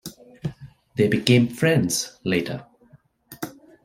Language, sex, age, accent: English, male, 30-39, India and South Asia (India, Pakistan, Sri Lanka)